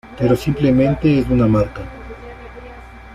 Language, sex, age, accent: Spanish, male, 40-49, Andino-Pacífico: Colombia, Perú, Ecuador, oeste de Bolivia y Venezuela andina